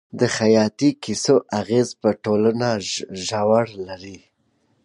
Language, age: Pashto, 30-39